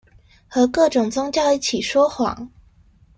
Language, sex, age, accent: Chinese, female, 19-29, 出生地：臺北市